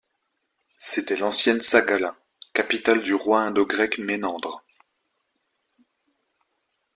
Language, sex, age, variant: French, male, 19-29, Français de métropole